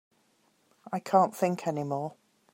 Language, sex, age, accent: English, female, 50-59, England English